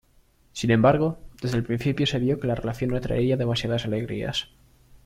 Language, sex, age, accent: Spanish, male, 19-29, España: Centro-Sur peninsular (Madrid, Toledo, Castilla-La Mancha)